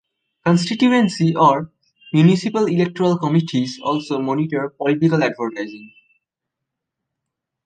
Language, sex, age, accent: English, male, 19-29, India and South Asia (India, Pakistan, Sri Lanka)